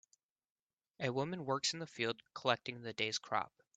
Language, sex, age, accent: English, male, 19-29, United States English